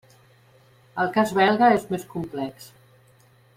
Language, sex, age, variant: Catalan, female, 50-59, Central